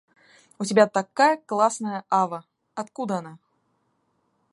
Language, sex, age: Russian, female, 19-29